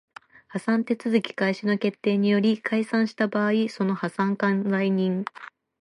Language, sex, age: Japanese, female, 30-39